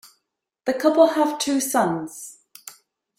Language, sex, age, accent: English, female, 40-49, England English